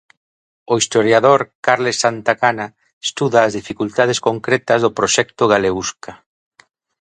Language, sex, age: Galician, male, 40-49